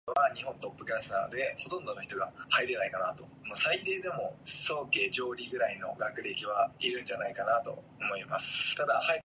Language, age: English, 19-29